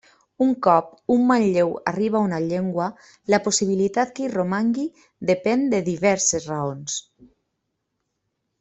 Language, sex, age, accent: Catalan, female, 30-39, valencià